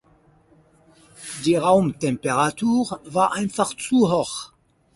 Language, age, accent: German, 50-59, Deutschland Deutsch